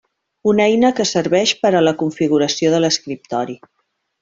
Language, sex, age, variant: Catalan, female, 50-59, Central